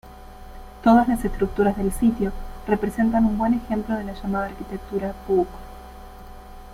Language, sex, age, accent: Spanish, female, 30-39, Rioplatense: Argentina, Uruguay, este de Bolivia, Paraguay